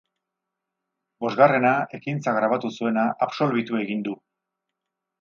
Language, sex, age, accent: Basque, male, 50-59, Erdialdekoa edo Nafarra (Gipuzkoa, Nafarroa)